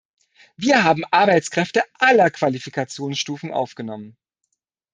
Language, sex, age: German, male, 30-39